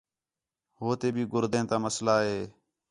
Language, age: Khetrani, 19-29